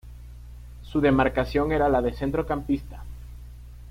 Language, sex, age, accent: Spanish, male, under 19, Andino-Pacífico: Colombia, Perú, Ecuador, oeste de Bolivia y Venezuela andina